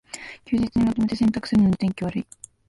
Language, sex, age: Japanese, female, 19-29